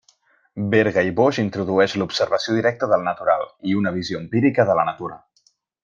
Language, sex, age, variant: Catalan, male, 19-29, Central